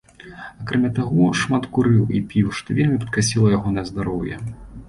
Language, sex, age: Belarusian, male, 19-29